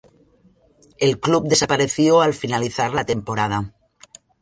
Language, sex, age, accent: Spanish, female, 50-59, España: Norte peninsular (Asturias, Castilla y León, Cantabria, País Vasco, Navarra, Aragón, La Rioja, Guadalajara, Cuenca)